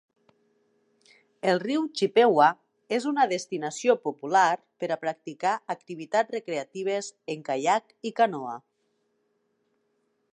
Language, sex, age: Catalan, female, 40-49